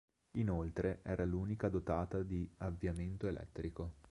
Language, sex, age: Italian, male, 19-29